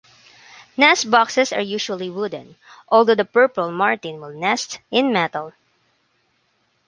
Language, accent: English, Filipino